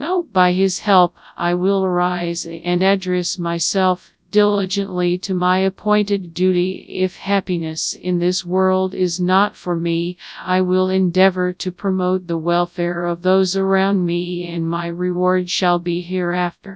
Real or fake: fake